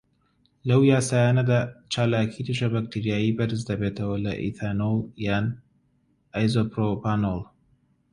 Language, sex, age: Central Kurdish, male, 19-29